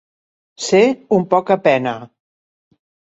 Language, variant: Catalan, Central